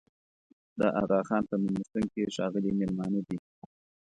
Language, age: Pashto, 30-39